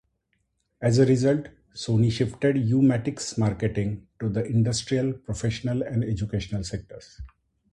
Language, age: English, 40-49